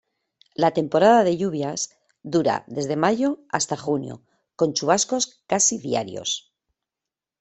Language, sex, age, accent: Spanish, female, 50-59, España: Norte peninsular (Asturias, Castilla y León, Cantabria, País Vasco, Navarra, Aragón, La Rioja, Guadalajara, Cuenca)